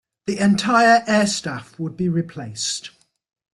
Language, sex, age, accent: English, male, 60-69, England English